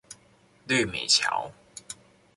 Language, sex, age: Chinese, male, under 19